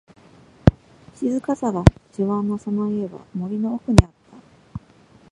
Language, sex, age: Japanese, female, 40-49